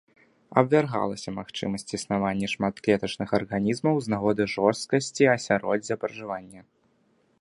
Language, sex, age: Belarusian, male, 19-29